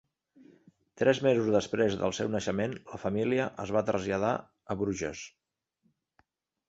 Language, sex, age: Catalan, male, 40-49